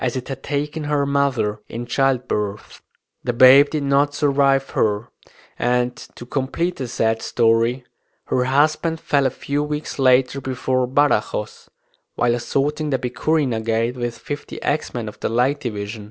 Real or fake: real